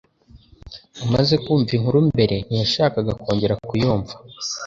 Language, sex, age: Kinyarwanda, male, under 19